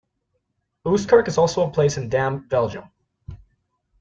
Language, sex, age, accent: English, male, 19-29, United States English